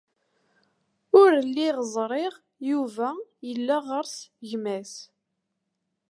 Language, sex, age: Kabyle, female, 19-29